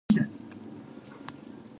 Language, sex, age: English, female, 19-29